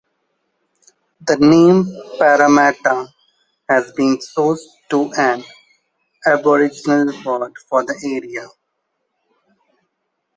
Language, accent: English, India and South Asia (India, Pakistan, Sri Lanka)